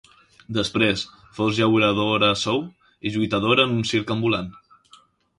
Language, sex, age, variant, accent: Catalan, male, under 19, Central, central; valencià